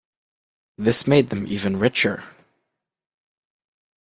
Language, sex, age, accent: English, male, 19-29, United States English